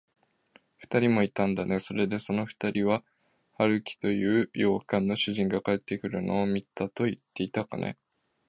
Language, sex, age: Japanese, male, 19-29